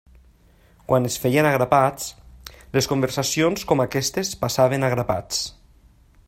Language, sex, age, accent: Catalan, male, 30-39, valencià